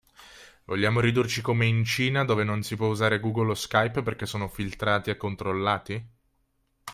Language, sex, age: Italian, male, 19-29